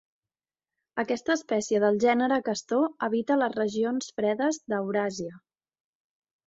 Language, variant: Catalan, Central